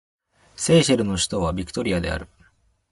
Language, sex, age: Japanese, male, 19-29